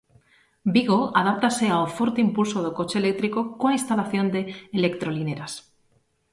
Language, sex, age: Galician, female, 30-39